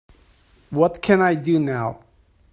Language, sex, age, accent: English, male, 40-49, England English